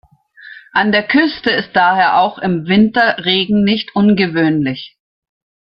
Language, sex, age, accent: German, female, 60-69, Deutschland Deutsch